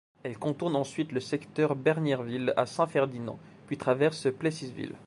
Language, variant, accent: French, Français d'Europe, Français de Suisse